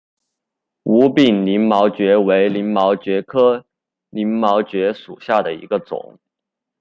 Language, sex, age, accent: Chinese, male, 19-29, 出生地：四川省